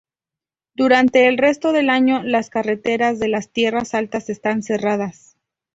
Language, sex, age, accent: Spanish, female, 30-39, México